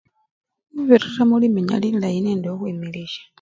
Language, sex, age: Luyia, male, 30-39